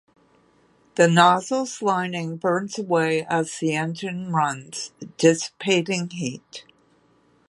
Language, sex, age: English, female, 60-69